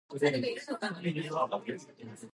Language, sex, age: Japanese, female, 19-29